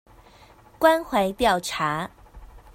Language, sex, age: Chinese, female, 30-39